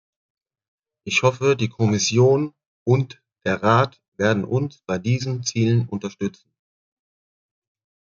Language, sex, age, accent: German, male, 40-49, Deutschland Deutsch